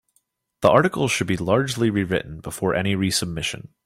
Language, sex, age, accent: English, male, 19-29, United States English